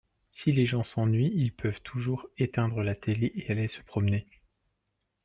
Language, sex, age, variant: French, male, 30-39, Français de métropole